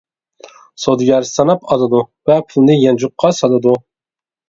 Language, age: Uyghur, 19-29